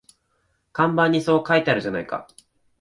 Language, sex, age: Japanese, male, 19-29